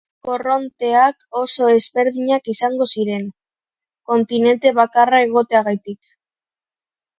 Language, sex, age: Basque, female, under 19